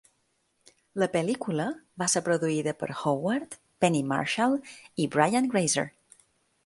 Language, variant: Catalan, Balear